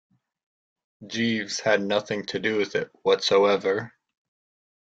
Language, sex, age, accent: English, male, under 19, United States English